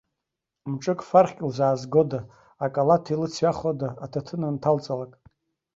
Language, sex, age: Abkhazian, male, 40-49